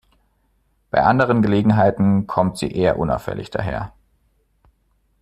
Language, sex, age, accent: German, male, 30-39, Deutschland Deutsch